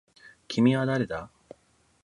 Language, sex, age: Japanese, male, 40-49